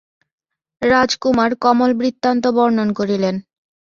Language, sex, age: Bengali, female, 19-29